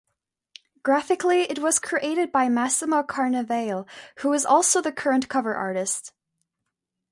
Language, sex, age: English, female, under 19